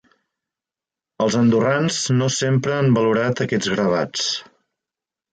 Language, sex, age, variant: Catalan, male, 50-59, Central